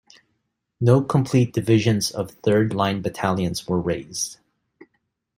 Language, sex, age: English, male, 40-49